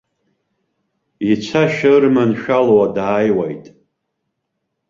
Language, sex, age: Abkhazian, male, 50-59